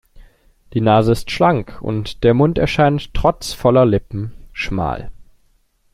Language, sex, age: German, male, 19-29